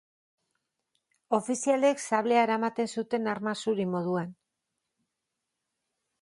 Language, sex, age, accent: Basque, female, 50-59, Mendebalekoa (Araba, Bizkaia, Gipuzkoako mendebaleko herri batzuk)